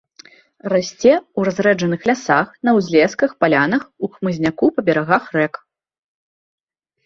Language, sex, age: Belarusian, female, 19-29